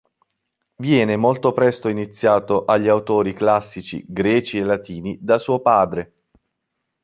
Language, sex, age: Italian, male, 30-39